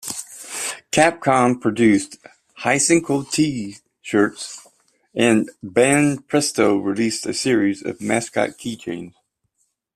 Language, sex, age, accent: English, male, 50-59, United States English